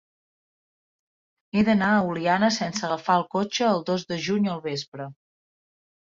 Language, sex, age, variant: Catalan, female, 30-39, Central